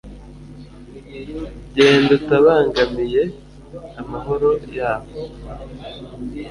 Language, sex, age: Kinyarwanda, male, 19-29